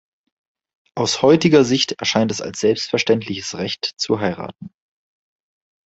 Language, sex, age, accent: German, male, 19-29, Deutschland Deutsch